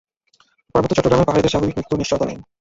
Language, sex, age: Bengali, male, 19-29